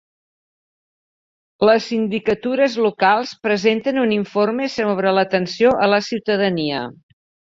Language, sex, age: Catalan, female, 60-69